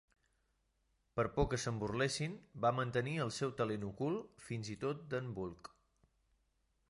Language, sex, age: Catalan, male, 30-39